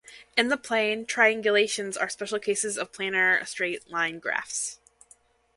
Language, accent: English, United States English